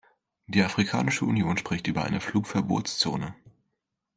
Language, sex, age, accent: German, male, under 19, Deutschland Deutsch